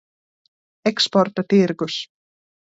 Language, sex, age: Latvian, female, 30-39